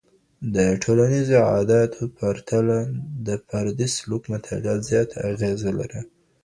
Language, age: Pashto, 19-29